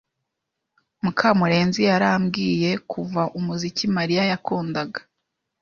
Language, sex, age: Kinyarwanda, female, 19-29